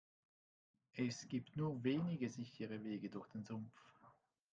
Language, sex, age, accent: German, male, 50-59, Schweizerdeutsch